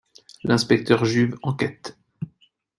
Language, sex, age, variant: French, male, 30-39, Français de métropole